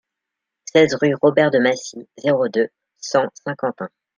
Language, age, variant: French, 19-29, Français de métropole